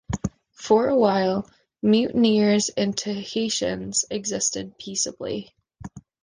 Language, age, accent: English, 19-29, United States English